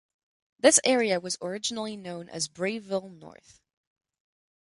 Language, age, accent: English, 19-29, United States English